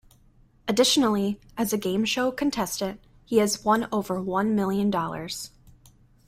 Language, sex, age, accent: English, female, 19-29, United States English